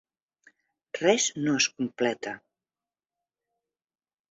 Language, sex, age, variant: Catalan, female, 50-59, Central